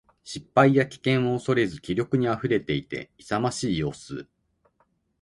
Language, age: Japanese, 40-49